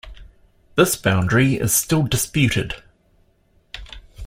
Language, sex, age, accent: English, male, 50-59, New Zealand English